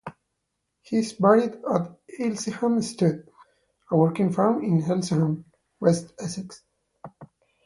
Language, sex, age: English, male, 19-29